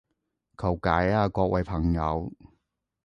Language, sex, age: Cantonese, male, 30-39